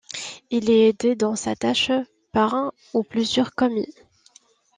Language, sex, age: French, female, 19-29